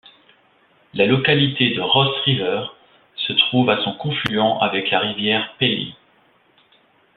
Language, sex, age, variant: French, male, 30-39, Français de métropole